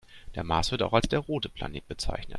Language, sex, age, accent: German, male, 30-39, Deutschland Deutsch